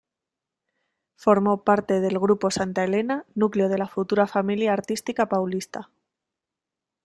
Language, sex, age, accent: Spanish, female, 19-29, España: Centro-Sur peninsular (Madrid, Toledo, Castilla-La Mancha)